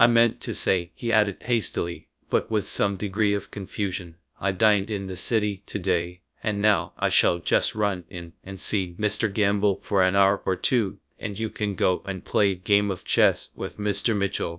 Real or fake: fake